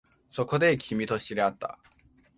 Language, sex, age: Japanese, male, 19-29